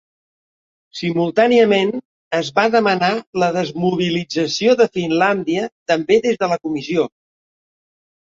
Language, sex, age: Catalan, male, 60-69